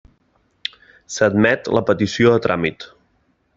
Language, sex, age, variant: Catalan, male, 19-29, Central